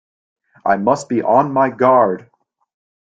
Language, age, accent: English, 19-29, United States English